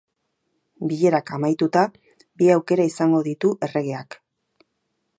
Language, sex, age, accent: Basque, female, 40-49, Erdialdekoa edo Nafarra (Gipuzkoa, Nafarroa)